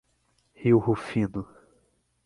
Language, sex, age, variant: Portuguese, male, 30-39, Portuguese (Brasil)